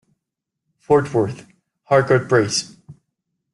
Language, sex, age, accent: Spanish, male, 19-29, México